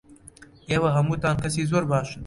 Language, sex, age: Central Kurdish, male, 30-39